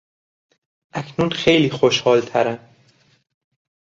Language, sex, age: Persian, male, 30-39